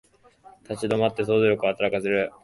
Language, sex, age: Japanese, male, 19-29